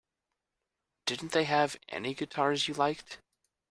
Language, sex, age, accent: English, male, under 19, United States English